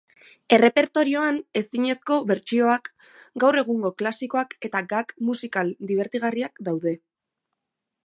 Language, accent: Basque, Erdialdekoa edo Nafarra (Gipuzkoa, Nafarroa)